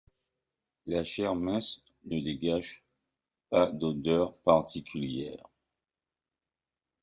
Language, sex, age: French, male, 50-59